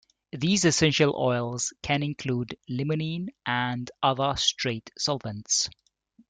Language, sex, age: English, male, 30-39